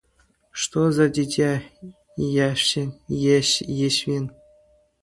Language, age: Russian, under 19